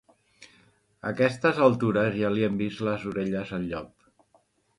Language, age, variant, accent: Catalan, 50-59, Central, central